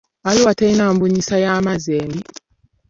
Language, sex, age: Ganda, female, 19-29